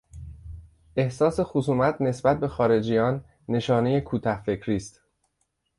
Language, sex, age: Persian, male, 40-49